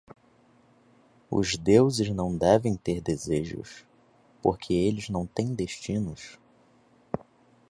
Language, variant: Portuguese, Portuguese (Brasil)